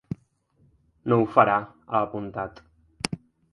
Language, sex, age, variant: Catalan, male, 19-29, Central